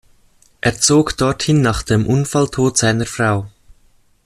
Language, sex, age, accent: German, male, under 19, Schweizerdeutsch